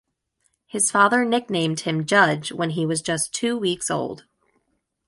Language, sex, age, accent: English, female, 30-39, United States English